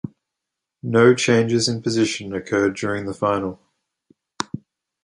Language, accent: English, Australian English